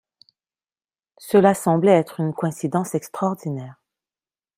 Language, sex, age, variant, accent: French, female, 40-49, Français d'Amérique du Nord, Français du Canada